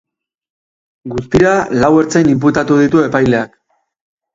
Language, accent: Basque, Erdialdekoa edo Nafarra (Gipuzkoa, Nafarroa)